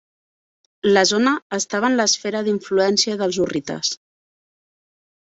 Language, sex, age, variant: Catalan, female, 30-39, Central